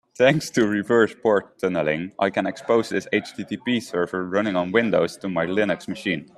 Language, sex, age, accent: English, male, 19-29, United States English